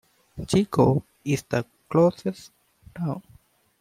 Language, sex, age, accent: English, male, 19-29, United States English